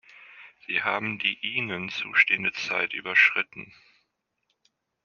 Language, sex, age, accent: German, male, 30-39, Deutschland Deutsch